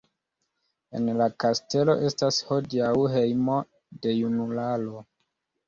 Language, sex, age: Esperanto, male, 19-29